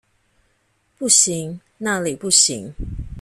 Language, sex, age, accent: Chinese, female, 40-49, 出生地：臺南市